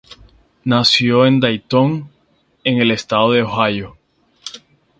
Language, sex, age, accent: Spanish, male, 19-29, Caribe: Cuba, Venezuela, Puerto Rico, República Dominicana, Panamá, Colombia caribeña, México caribeño, Costa del golfo de México